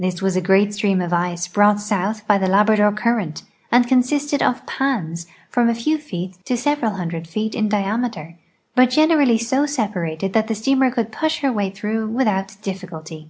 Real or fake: real